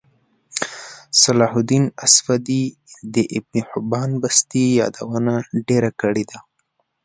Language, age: Pashto, 19-29